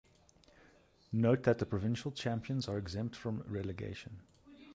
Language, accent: English, Southern African (South Africa, Zimbabwe, Namibia)